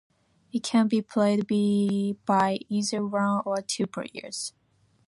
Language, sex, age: English, female, 19-29